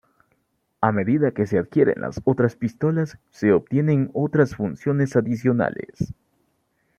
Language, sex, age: Spanish, male, 19-29